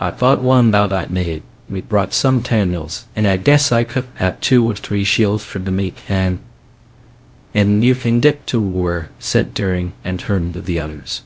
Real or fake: fake